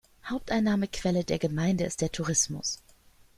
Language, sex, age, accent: German, female, 30-39, Deutschland Deutsch